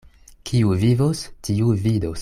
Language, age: Esperanto, 19-29